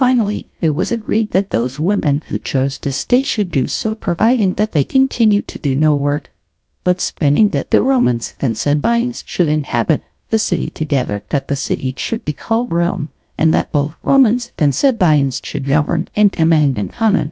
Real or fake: fake